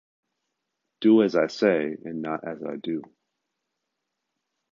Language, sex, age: English, male, under 19